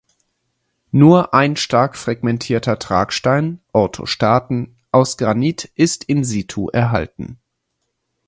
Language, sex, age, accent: German, male, 30-39, Deutschland Deutsch